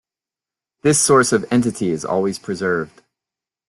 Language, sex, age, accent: English, male, 40-49, United States English